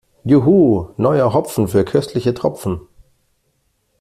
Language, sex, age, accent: German, male, 40-49, Deutschland Deutsch